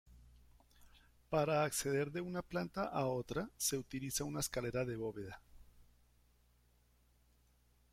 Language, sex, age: Spanish, male, 50-59